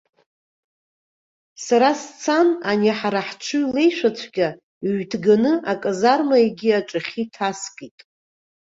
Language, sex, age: Abkhazian, female, 40-49